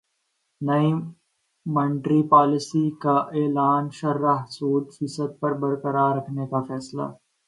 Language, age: Urdu, 19-29